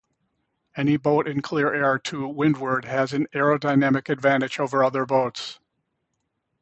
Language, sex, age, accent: English, male, 60-69, United States English